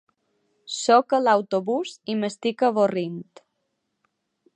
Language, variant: Catalan, Balear